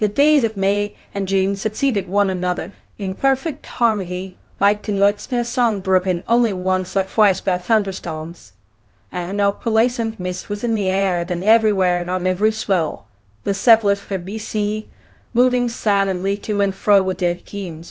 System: TTS, VITS